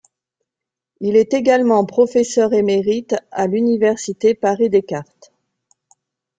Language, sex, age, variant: French, female, 40-49, Français de métropole